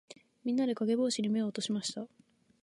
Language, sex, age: Japanese, female, under 19